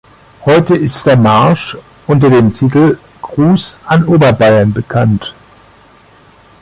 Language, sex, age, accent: German, male, 50-59, Deutschland Deutsch